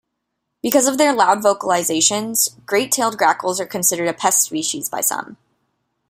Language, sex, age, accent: English, female, 19-29, United States English